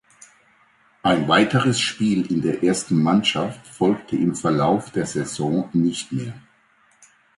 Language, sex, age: German, male, 50-59